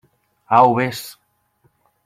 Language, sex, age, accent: Catalan, male, 19-29, valencià